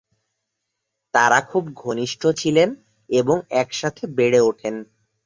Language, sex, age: Bengali, male, 19-29